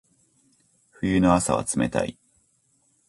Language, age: Japanese, 40-49